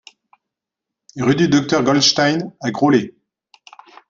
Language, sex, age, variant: French, male, 40-49, Français de métropole